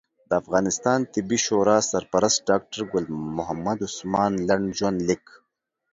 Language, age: Pashto, 30-39